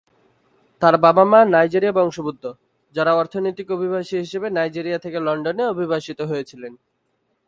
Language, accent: Bengali, fluent